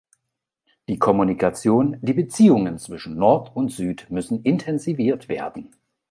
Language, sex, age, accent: German, male, 40-49, Deutschland Deutsch